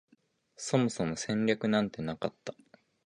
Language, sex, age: Japanese, male, 19-29